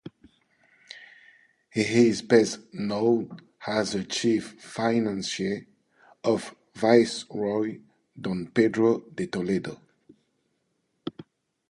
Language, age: English, 50-59